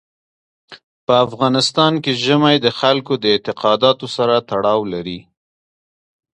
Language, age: Pashto, 30-39